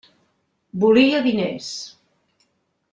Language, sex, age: Catalan, female, 70-79